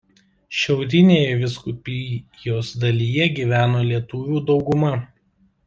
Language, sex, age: Lithuanian, male, 19-29